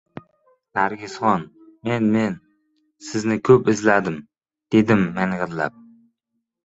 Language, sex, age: Uzbek, male, 19-29